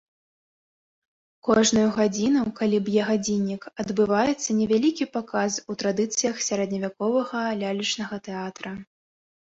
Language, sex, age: Belarusian, female, 19-29